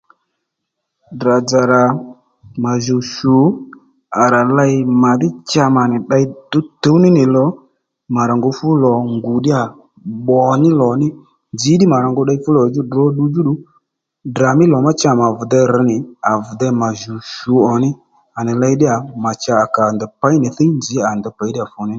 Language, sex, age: Lendu, male, 30-39